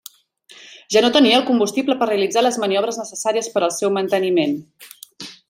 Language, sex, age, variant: Catalan, female, 30-39, Central